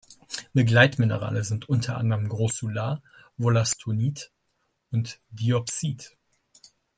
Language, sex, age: German, male, 30-39